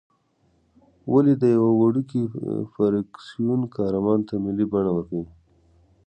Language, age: Pashto, 19-29